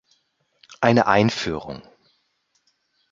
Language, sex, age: German, male, 40-49